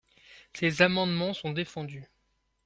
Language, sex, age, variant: French, male, 19-29, Français de métropole